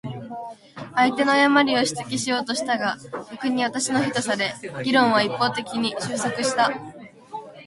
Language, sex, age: Japanese, female, 19-29